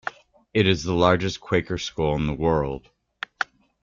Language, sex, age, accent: English, male, 50-59, United States English